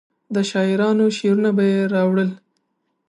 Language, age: Pashto, 19-29